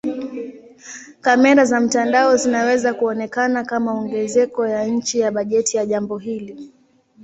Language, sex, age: Swahili, female, 19-29